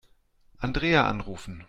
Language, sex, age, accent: German, male, 40-49, Deutschland Deutsch